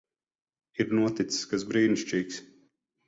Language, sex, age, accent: Latvian, male, 30-39, Riga; Dzimtā valoda; nav